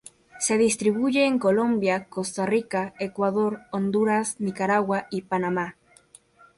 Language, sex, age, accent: Spanish, female, 19-29, México